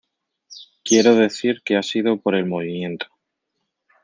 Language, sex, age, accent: Spanish, male, 30-39, España: Centro-Sur peninsular (Madrid, Toledo, Castilla-La Mancha)